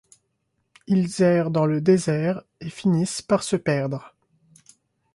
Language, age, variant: French, 19-29, Français de métropole